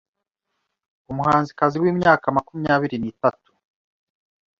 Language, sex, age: Kinyarwanda, male, 30-39